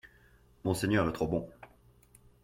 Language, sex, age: French, male, 30-39